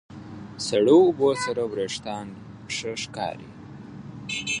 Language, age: Pashto, 19-29